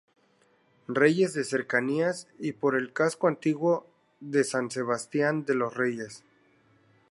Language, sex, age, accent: Spanish, male, 30-39, México